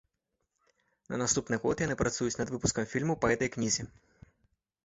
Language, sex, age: Belarusian, male, 30-39